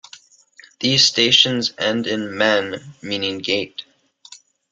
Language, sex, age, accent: English, male, under 19, United States English